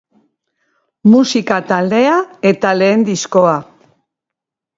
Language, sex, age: Basque, female, 60-69